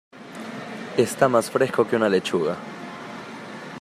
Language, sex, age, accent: Spanish, male, 19-29, Andino-Pacífico: Colombia, Perú, Ecuador, oeste de Bolivia y Venezuela andina